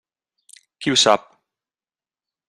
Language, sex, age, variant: Catalan, male, 40-49, Central